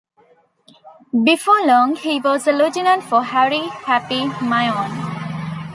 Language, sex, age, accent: English, female, 19-29, India and South Asia (India, Pakistan, Sri Lanka)